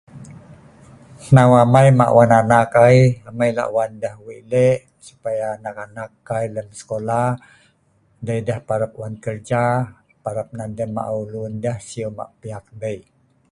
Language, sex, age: Sa'ban, male, 50-59